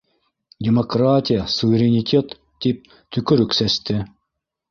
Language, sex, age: Bashkir, male, 60-69